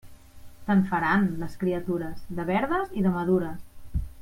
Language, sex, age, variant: Catalan, female, 30-39, Central